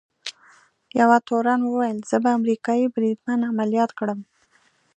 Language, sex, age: Pashto, female, 19-29